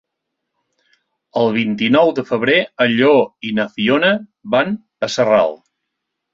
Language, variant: Catalan, Central